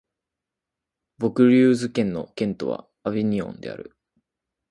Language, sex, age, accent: Japanese, male, 19-29, 標準